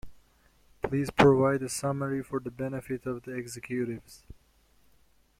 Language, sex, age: English, male, 19-29